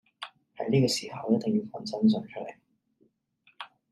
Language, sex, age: Cantonese, male, 19-29